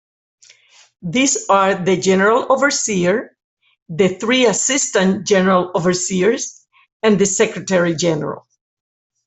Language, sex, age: English, female, 60-69